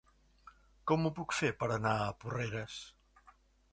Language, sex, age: Catalan, male, 60-69